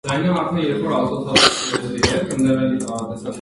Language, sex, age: Armenian, male, under 19